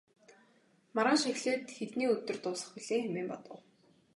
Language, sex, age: Mongolian, female, 19-29